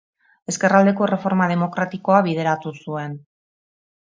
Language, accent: Basque, Mendebalekoa (Araba, Bizkaia, Gipuzkoako mendebaleko herri batzuk)